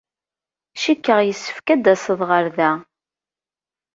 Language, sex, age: Kabyle, female, 30-39